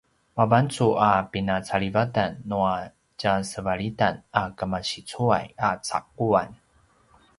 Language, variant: Paiwan, pinayuanan a kinaikacedasan (東排灣語)